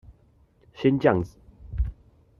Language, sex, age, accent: Chinese, male, 19-29, 出生地：臺北市